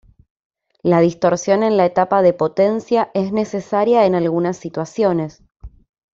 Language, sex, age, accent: Spanish, female, 30-39, Rioplatense: Argentina, Uruguay, este de Bolivia, Paraguay